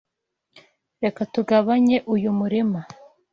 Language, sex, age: Kinyarwanda, female, 19-29